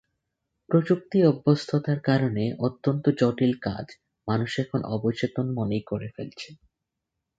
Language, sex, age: Bengali, male, 19-29